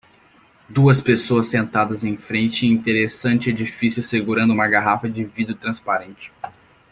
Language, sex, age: Portuguese, male, under 19